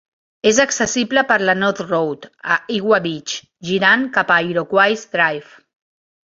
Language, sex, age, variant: Catalan, female, 50-59, Central